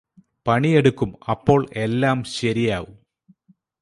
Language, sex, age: Malayalam, male, 40-49